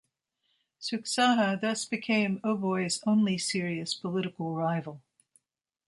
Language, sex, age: English, female, 60-69